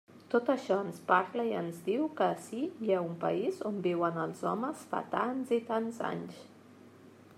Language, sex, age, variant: Catalan, female, 40-49, Central